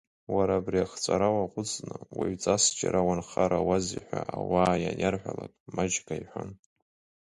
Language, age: Abkhazian, 19-29